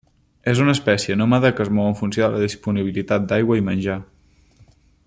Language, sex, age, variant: Catalan, male, 19-29, Central